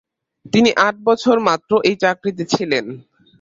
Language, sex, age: Bengali, male, under 19